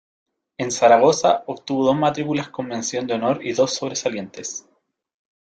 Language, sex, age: Spanish, male, 30-39